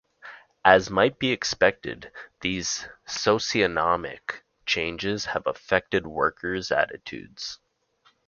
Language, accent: English, Canadian English